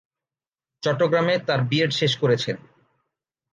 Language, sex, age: Bengali, male, 19-29